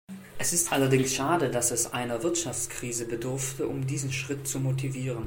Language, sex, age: German, male, 19-29